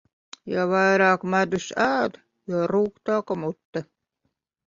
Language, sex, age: Latvian, female, 50-59